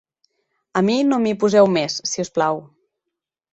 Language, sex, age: Catalan, female, 30-39